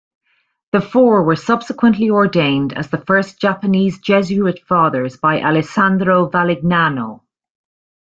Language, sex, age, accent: English, female, 40-49, Irish English